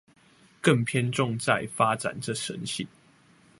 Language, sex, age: Chinese, male, 19-29